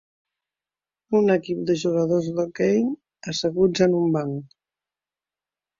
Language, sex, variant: Catalan, female, Central